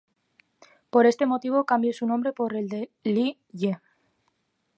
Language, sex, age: Spanish, female, under 19